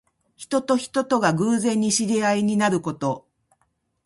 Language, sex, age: Japanese, female, 50-59